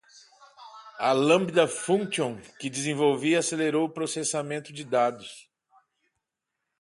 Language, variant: Portuguese, Portuguese (Brasil)